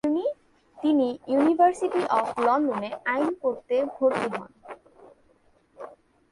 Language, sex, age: Bengali, female, 19-29